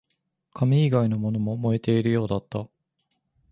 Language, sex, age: Japanese, male, 19-29